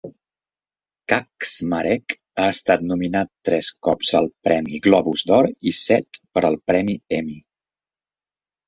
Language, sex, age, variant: Catalan, male, 50-59, Central